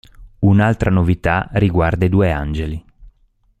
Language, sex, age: Italian, male, 40-49